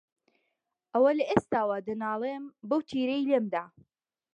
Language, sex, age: Central Kurdish, female, 30-39